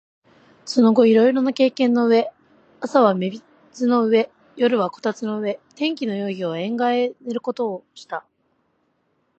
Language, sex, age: Japanese, female, under 19